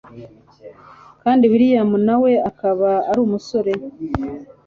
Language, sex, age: Kinyarwanda, female, 50-59